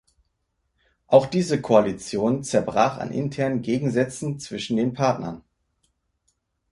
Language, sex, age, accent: German, male, 30-39, Deutschland Deutsch